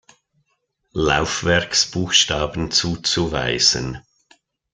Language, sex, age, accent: German, male, 60-69, Schweizerdeutsch